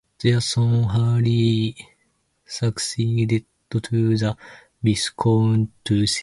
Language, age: English, 19-29